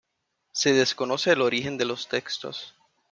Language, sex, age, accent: Spanish, male, 19-29, Caribe: Cuba, Venezuela, Puerto Rico, República Dominicana, Panamá, Colombia caribeña, México caribeño, Costa del golfo de México